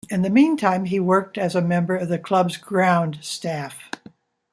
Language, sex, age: English, female, 70-79